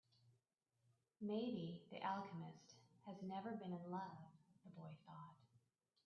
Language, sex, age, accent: English, female, 40-49, United States English